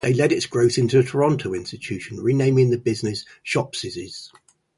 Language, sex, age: English, male, 50-59